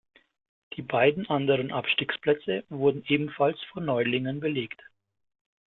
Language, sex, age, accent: German, male, 40-49, Deutschland Deutsch